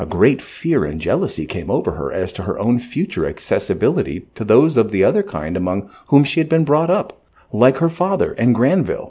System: none